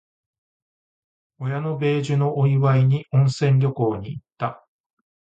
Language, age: Japanese, 40-49